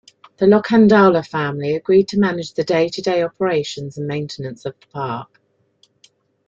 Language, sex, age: English, female, 50-59